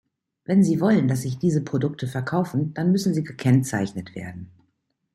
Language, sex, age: German, female, 50-59